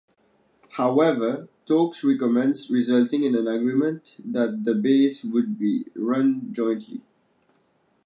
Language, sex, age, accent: English, male, 19-29, United States English